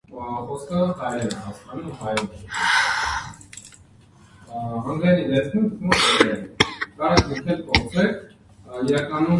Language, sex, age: Armenian, male, under 19